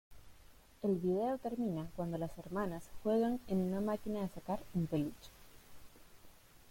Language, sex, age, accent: Spanish, female, 19-29, Caribe: Cuba, Venezuela, Puerto Rico, República Dominicana, Panamá, Colombia caribeña, México caribeño, Costa del golfo de México